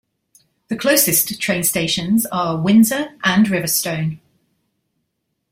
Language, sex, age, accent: English, female, 40-49, England English